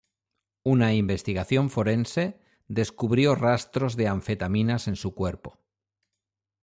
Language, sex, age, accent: Spanish, male, 50-59, España: Norte peninsular (Asturias, Castilla y León, Cantabria, País Vasco, Navarra, Aragón, La Rioja, Guadalajara, Cuenca)